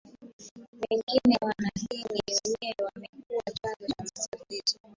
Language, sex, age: Swahili, female, 19-29